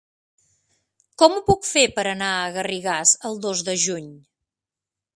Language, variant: Catalan, Central